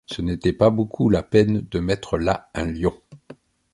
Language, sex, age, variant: French, male, 50-59, Français de métropole